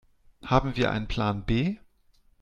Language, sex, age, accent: German, male, 40-49, Deutschland Deutsch